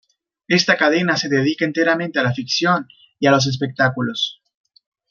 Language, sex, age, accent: Spanish, male, 30-39, México